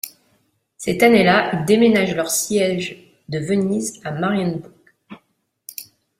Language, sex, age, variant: French, female, 30-39, Français de métropole